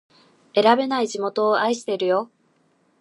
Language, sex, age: Japanese, female, 19-29